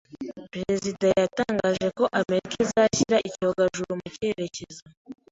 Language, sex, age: Kinyarwanda, female, 19-29